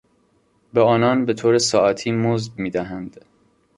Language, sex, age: Persian, male, 19-29